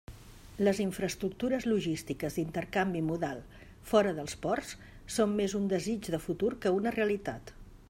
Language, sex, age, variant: Catalan, female, 50-59, Central